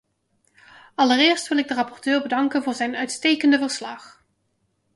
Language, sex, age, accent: Dutch, female, 30-39, Nederlands Nederlands